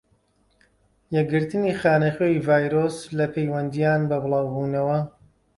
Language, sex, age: Central Kurdish, male, 40-49